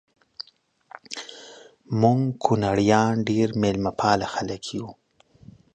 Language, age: Pashto, 19-29